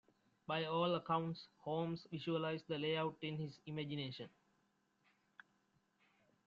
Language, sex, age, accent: English, male, 19-29, India and South Asia (India, Pakistan, Sri Lanka)